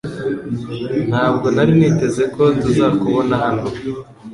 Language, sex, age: Kinyarwanda, male, 19-29